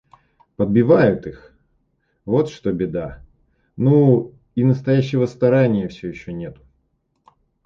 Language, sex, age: Russian, male, 30-39